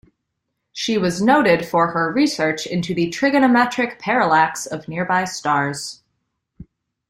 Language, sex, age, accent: English, female, 19-29, United States English